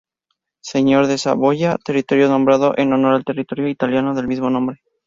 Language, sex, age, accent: Spanish, male, 19-29, México